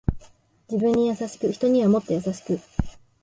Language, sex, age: Japanese, female, 19-29